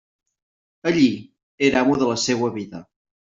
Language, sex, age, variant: Catalan, male, 19-29, Central